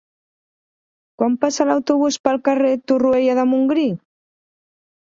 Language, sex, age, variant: Catalan, female, 30-39, Central